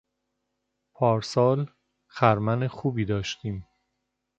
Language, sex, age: Persian, male, 30-39